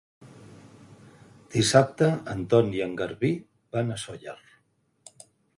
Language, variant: Catalan, Central